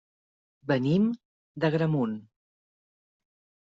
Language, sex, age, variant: Catalan, female, 40-49, Central